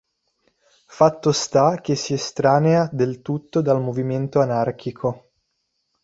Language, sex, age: Italian, male, 19-29